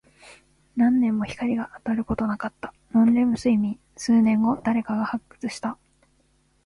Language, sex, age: Japanese, female, 19-29